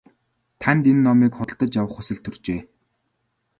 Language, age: Mongolian, 19-29